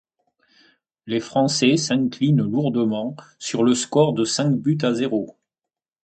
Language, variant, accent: French, Français de métropole, Français du sud de la France